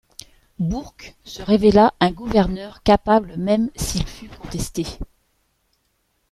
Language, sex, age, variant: French, female, 40-49, Français de métropole